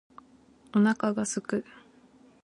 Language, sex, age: Japanese, female, 19-29